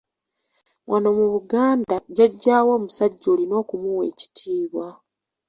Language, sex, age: Ganda, female, 19-29